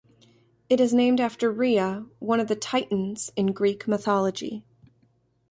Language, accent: English, United States English